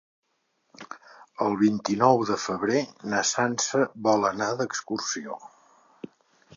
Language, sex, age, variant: Catalan, male, 60-69, Central